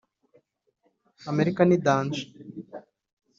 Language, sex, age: Kinyarwanda, male, 30-39